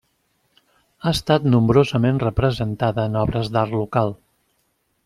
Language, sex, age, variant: Catalan, male, 50-59, Central